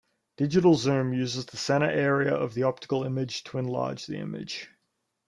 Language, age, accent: English, 19-29, Australian English